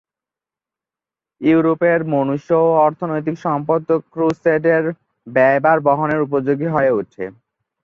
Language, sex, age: Bengali, male, 19-29